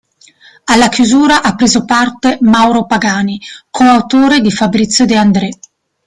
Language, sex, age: Italian, female, 30-39